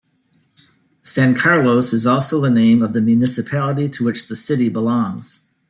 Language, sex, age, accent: English, male, 50-59, United States English